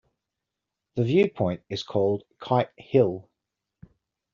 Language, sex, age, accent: English, male, 40-49, Australian English